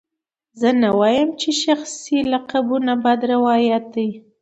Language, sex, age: Pashto, female, 30-39